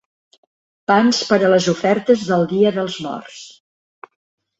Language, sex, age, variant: Catalan, female, 60-69, Central